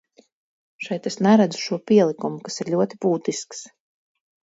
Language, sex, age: Latvian, female, 40-49